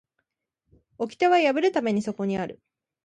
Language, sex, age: Japanese, female, 19-29